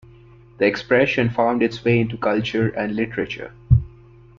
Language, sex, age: English, male, 19-29